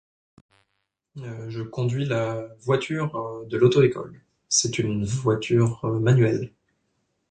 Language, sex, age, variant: French, male, 19-29, Français de métropole